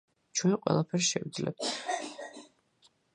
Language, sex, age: Georgian, female, 40-49